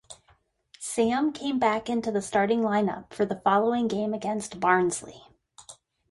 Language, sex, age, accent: English, female, 40-49, United States English